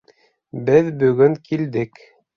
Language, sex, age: Bashkir, male, 30-39